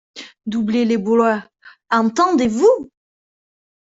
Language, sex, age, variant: French, female, 30-39, Français de métropole